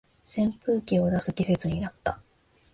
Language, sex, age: Japanese, female, 19-29